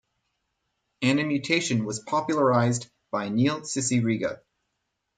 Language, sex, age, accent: English, male, 19-29, United States English